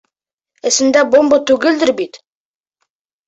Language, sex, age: Bashkir, male, under 19